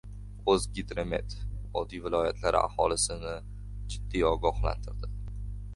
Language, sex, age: Uzbek, male, under 19